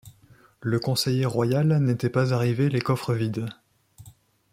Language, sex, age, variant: French, male, 30-39, Français de métropole